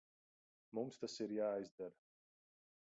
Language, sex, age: Latvian, male, 30-39